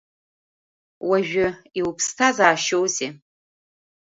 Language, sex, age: Abkhazian, female, 30-39